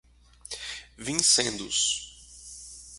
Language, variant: Portuguese, Portuguese (Brasil)